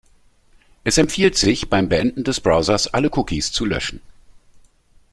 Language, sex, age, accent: German, male, 50-59, Deutschland Deutsch